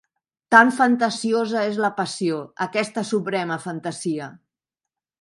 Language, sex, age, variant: Catalan, female, 60-69, Central